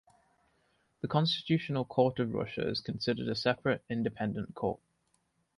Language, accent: English, England English